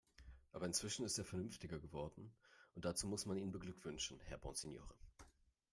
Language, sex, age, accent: German, male, 30-39, Deutschland Deutsch